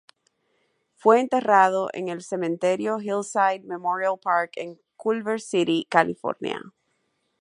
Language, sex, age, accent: Spanish, male, under 19, Caribe: Cuba, Venezuela, Puerto Rico, República Dominicana, Panamá, Colombia caribeña, México caribeño, Costa del golfo de México